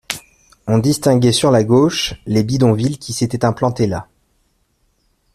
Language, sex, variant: French, male, Français de métropole